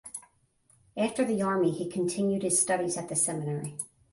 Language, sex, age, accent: English, female, 50-59, United States English